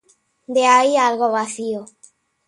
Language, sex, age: Galician, male, 50-59